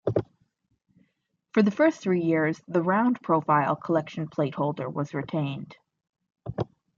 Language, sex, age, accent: English, female, 30-39, United States English